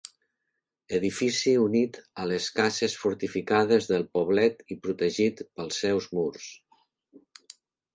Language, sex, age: Catalan, male, 60-69